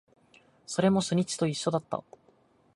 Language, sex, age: Japanese, male, 19-29